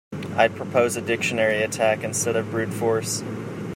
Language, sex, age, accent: English, male, 19-29, United States English